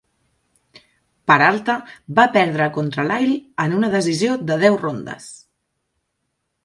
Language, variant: Catalan, Central